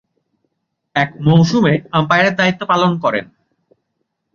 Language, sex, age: Bengali, male, 19-29